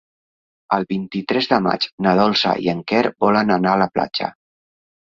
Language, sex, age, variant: Catalan, male, 40-49, Central